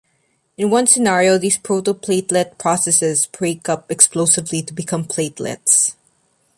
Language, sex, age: English, female, 19-29